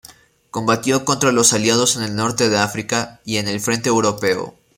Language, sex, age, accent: Spanish, male, 19-29, Andino-Pacífico: Colombia, Perú, Ecuador, oeste de Bolivia y Venezuela andina